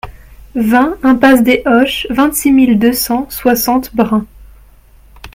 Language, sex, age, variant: French, female, 19-29, Français de métropole